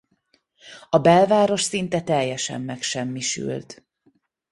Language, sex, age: Hungarian, female, 30-39